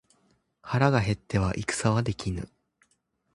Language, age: Japanese, 19-29